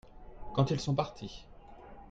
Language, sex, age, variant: French, male, 30-39, Français de métropole